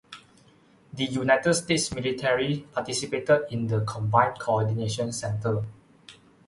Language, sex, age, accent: English, male, 19-29, Malaysian English